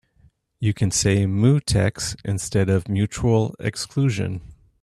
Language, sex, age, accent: English, male, 50-59, United States English